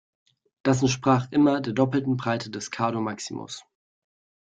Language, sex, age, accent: German, male, 19-29, Deutschland Deutsch